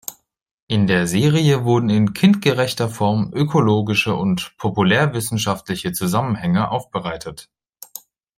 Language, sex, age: German, male, 19-29